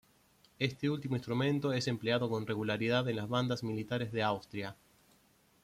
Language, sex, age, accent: Spanish, male, 30-39, Rioplatense: Argentina, Uruguay, este de Bolivia, Paraguay